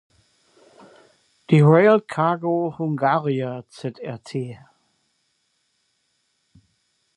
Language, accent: German, Deutschland Deutsch